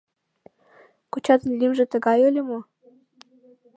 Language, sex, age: Mari, female, under 19